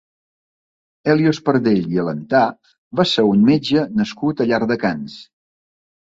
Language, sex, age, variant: Catalan, male, 60-69, Balear